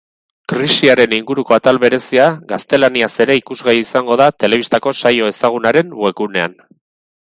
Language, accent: Basque, Erdialdekoa edo Nafarra (Gipuzkoa, Nafarroa)